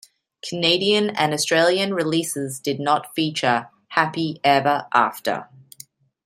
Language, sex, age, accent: English, female, 30-39, Australian English